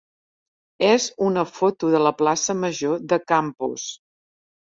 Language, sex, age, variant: Catalan, female, 60-69, Central